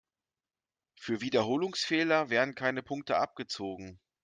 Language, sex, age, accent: German, male, 40-49, Deutschland Deutsch